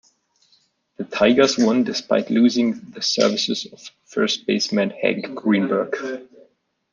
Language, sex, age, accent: English, male, 19-29, United States English